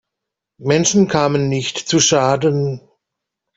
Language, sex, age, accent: German, male, 50-59, Deutschland Deutsch